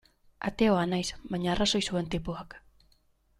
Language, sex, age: Basque, female, 30-39